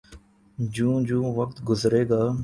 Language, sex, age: Urdu, male, 19-29